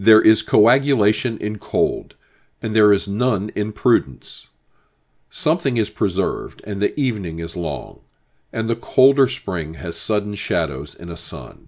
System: none